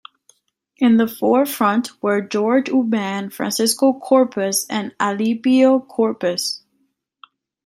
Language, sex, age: English, female, 19-29